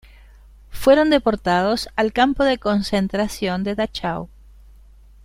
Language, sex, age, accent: Spanish, female, 60-69, Rioplatense: Argentina, Uruguay, este de Bolivia, Paraguay